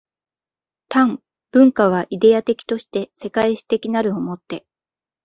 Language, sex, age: Japanese, female, 19-29